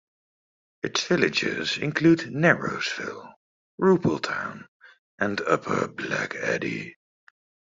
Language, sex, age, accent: English, male, 30-39, England English